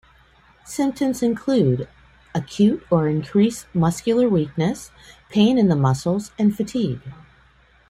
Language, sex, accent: English, female, United States English